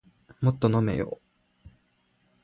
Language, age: Japanese, 19-29